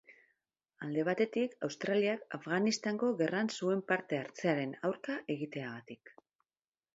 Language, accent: Basque, Mendebalekoa (Araba, Bizkaia, Gipuzkoako mendebaleko herri batzuk)